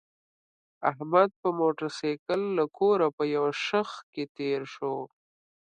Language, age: Pashto, 30-39